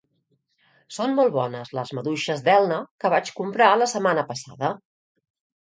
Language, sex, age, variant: Catalan, female, 50-59, Central